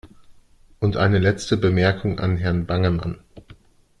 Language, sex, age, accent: German, male, 30-39, Deutschland Deutsch